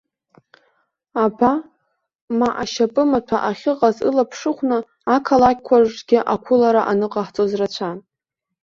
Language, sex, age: Abkhazian, female, under 19